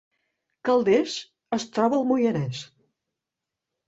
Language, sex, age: Catalan, female, 50-59